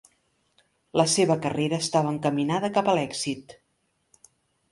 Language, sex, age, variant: Catalan, female, 50-59, Central